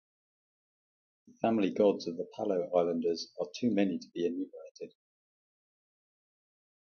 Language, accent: English, England English